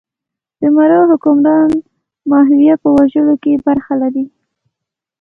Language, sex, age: Pashto, female, 19-29